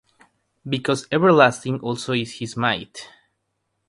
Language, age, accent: English, 19-29, United States English; India and South Asia (India, Pakistan, Sri Lanka)